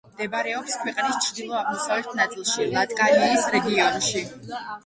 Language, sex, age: Georgian, female, under 19